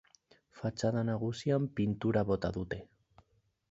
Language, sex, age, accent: Basque, male, 19-29, Mendebalekoa (Araba, Bizkaia, Gipuzkoako mendebaleko herri batzuk)